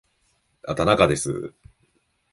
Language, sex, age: Japanese, male, 19-29